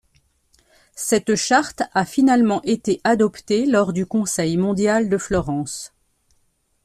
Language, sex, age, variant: French, female, 50-59, Français de métropole